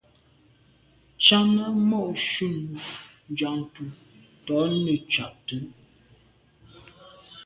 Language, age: Medumba, 30-39